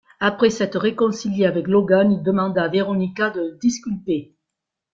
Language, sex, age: French, female, 60-69